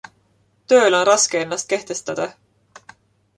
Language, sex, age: Estonian, female, 19-29